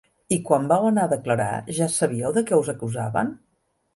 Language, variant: Catalan, Central